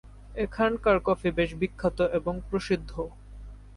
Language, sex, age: Bengali, male, under 19